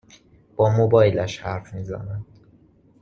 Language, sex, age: Persian, male, 19-29